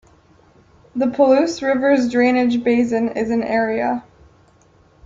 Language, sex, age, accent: English, female, under 19, United States English